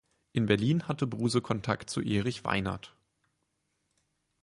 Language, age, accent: German, 19-29, Deutschland Deutsch